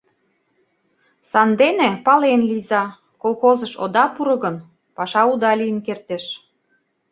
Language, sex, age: Mari, female, 40-49